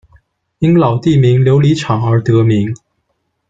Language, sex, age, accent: Chinese, male, 19-29, 出生地：福建省